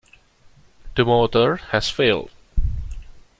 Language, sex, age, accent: English, male, 19-29, Singaporean English